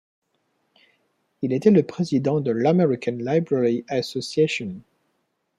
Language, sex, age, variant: French, male, 30-39, Français de métropole